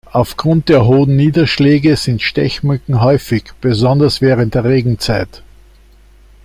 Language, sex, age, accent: German, male, 60-69, Österreichisches Deutsch